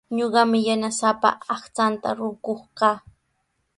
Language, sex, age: Sihuas Ancash Quechua, female, 19-29